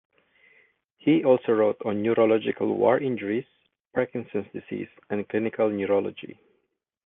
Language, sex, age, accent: English, male, 40-49, Filipino